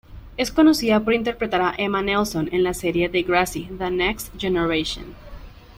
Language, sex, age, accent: Spanish, female, 19-29, Andino-Pacífico: Colombia, Perú, Ecuador, oeste de Bolivia y Venezuela andina